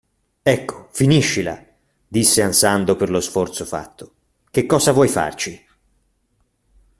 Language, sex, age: Italian, male, 40-49